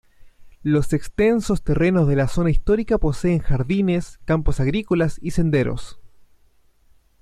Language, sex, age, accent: Spanish, male, 19-29, Chileno: Chile, Cuyo